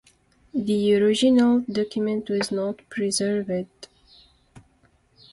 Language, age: English, 19-29